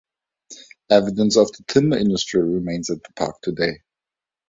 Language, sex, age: English, male, 30-39